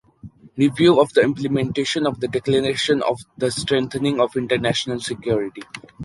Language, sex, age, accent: English, male, 19-29, India and South Asia (India, Pakistan, Sri Lanka)